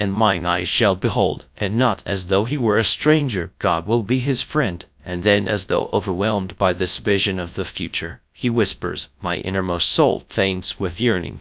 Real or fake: fake